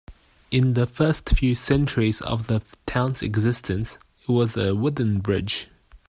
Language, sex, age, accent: English, male, 30-39, Australian English